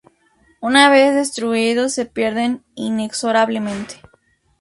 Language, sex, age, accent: Spanish, female, 19-29, México